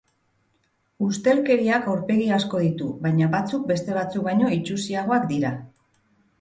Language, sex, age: Basque, female, 40-49